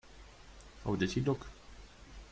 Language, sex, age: English, male, under 19